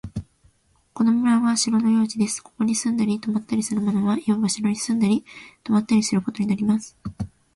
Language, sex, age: Japanese, female, 19-29